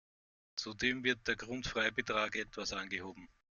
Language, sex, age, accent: German, male, 30-39, Österreichisches Deutsch